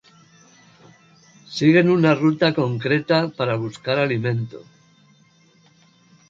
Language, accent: Spanish, España: Centro-Sur peninsular (Madrid, Toledo, Castilla-La Mancha)